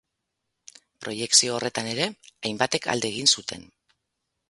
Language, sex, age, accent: Basque, female, 40-49, Mendebalekoa (Araba, Bizkaia, Gipuzkoako mendebaleko herri batzuk)